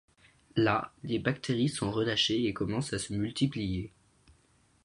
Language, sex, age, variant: French, male, under 19, Français de métropole